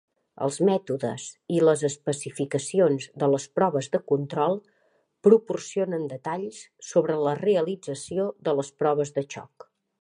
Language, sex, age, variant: Catalan, female, 50-59, Central